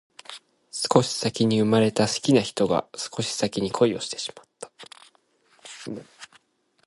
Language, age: Japanese, 19-29